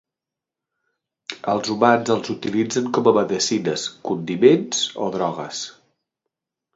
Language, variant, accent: Catalan, Central, central